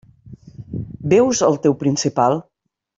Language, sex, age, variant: Catalan, female, 50-59, Nord-Occidental